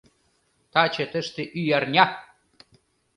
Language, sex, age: Mari, male, 30-39